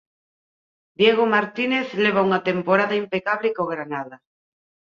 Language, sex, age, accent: Galician, female, 40-49, Normativo (estándar)